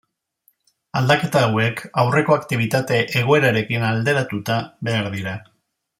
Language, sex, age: Basque, male, 50-59